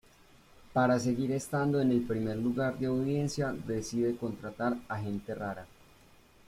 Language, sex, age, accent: Spanish, male, 19-29, Andino-Pacífico: Colombia, Perú, Ecuador, oeste de Bolivia y Venezuela andina